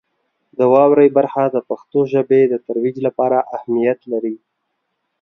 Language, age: Pashto, 30-39